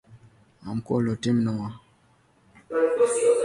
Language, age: English, 19-29